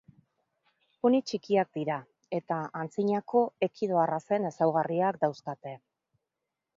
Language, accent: Basque, Mendebalekoa (Araba, Bizkaia, Gipuzkoako mendebaleko herri batzuk)